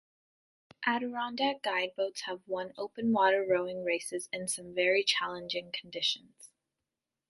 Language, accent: English, Canadian English